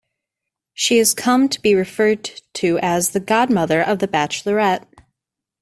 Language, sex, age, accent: English, female, 19-29, United States English